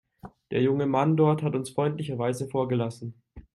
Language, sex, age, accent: German, male, 19-29, Deutschland Deutsch